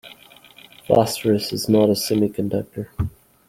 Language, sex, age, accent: English, male, 40-49, United States English